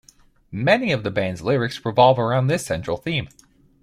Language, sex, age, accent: English, male, 19-29, United States English